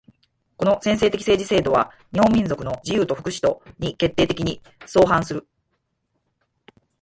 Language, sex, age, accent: Japanese, female, 40-49, 関西弁